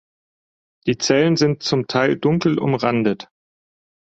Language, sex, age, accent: German, male, 19-29, Deutschland Deutsch